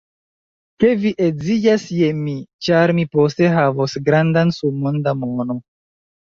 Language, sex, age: Esperanto, male, 19-29